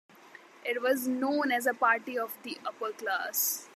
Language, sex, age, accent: English, female, 19-29, India and South Asia (India, Pakistan, Sri Lanka)